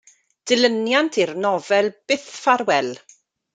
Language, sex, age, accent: Welsh, female, 40-49, Y Deyrnas Unedig Cymraeg